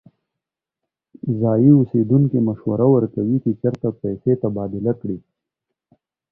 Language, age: Pashto, 19-29